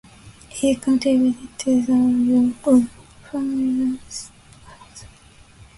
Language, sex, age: English, female, 19-29